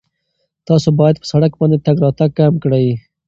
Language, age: Pashto, 19-29